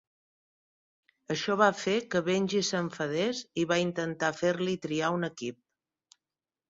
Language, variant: Catalan, Central